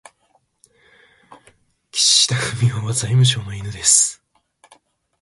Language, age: Japanese, 19-29